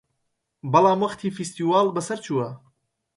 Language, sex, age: Central Kurdish, male, 19-29